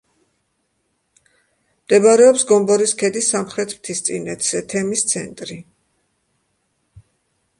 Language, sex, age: Georgian, female, 60-69